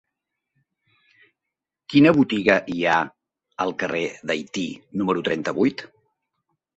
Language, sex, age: Catalan, male, 50-59